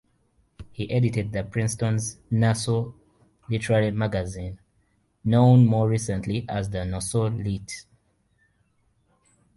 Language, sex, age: English, male, 19-29